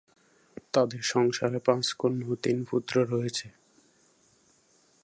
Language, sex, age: Bengali, male, 19-29